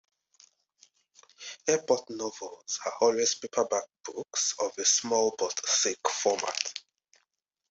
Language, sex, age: English, male, 19-29